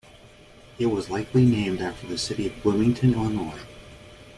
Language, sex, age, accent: English, male, 30-39, United States English